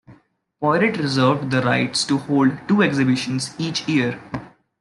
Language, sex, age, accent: English, male, 19-29, India and South Asia (India, Pakistan, Sri Lanka)